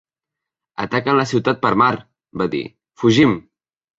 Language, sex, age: Catalan, male, under 19